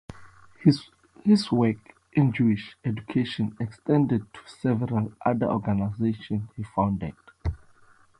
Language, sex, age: English, male, 19-29